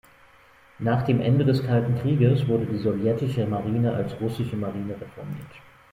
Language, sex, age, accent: German, male, 40-49, Deutschland Deutsch